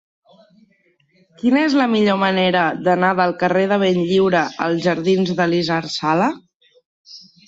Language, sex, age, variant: Catalan, female, 40-49, Central